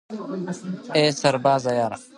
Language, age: Pashto, 19-29